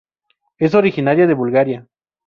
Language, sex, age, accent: Spanish, male, 19-29, México